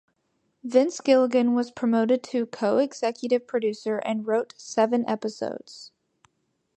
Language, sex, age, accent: English, female, under 19, United States English